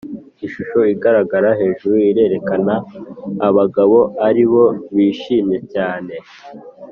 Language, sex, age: Kinyarwanda, male, under 19